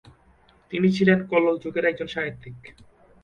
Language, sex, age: Bengali, male, 19-29